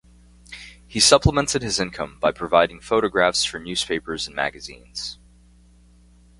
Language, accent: English, United States English